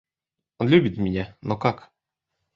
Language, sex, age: Russian, male, 19-29